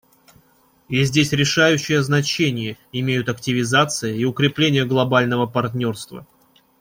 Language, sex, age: Russian, male, 30-39